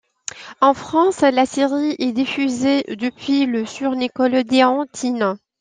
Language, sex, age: French, female, 30-39